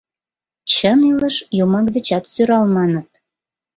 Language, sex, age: Mari, female, 30-39